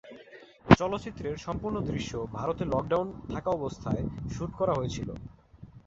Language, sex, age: Bengali, male, under 19